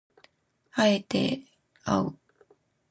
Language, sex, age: Japanese, female, 40-49